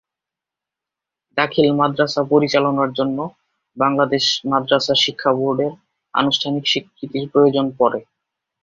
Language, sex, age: Bengali, male, 19-29